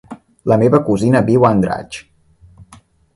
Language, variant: Catalan, Central